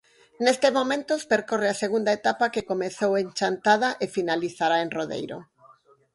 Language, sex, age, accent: Galician, female, 50-59, Normativo (estándar)